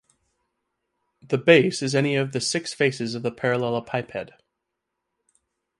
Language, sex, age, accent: English, male, 30-39, United States English